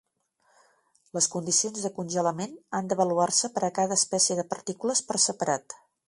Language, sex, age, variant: Catalan, female, 50-59, Nord-Occidental